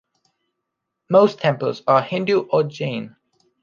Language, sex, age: English, male, under 19